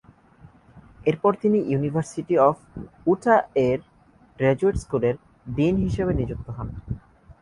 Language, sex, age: Bengali, male, 19-29